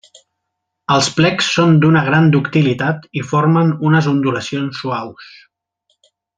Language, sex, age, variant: Catalan, male, 40-49, Central